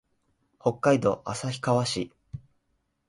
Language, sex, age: Japanese, male, 19-29